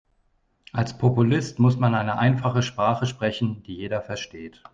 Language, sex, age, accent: German, male, 30-39, Deutschland Deutsch